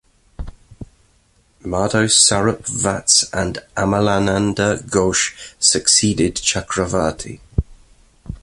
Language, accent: English, England English